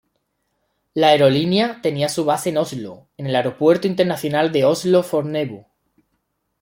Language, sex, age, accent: Spanish, male, 30-39, España: Sur peninsular (Andalucia, Extremadura, Murcia)